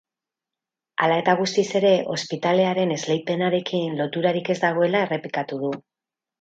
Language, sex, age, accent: Basque, female, 50-59, Mendebalekoa (Araba, Bizkaia, Gipuzkoako mendebaleko herri batzuk)